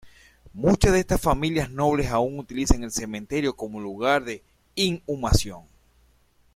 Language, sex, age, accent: Spanish, male, 40-49, Caribe: Cuba, Venezuela, Puerto Rico, República Dominicana, Panamá, Colombia caribeña, México caribeño, Costa del golfo de México